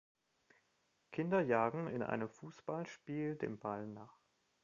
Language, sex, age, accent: German, male, 30-39, Deutschland Deutsch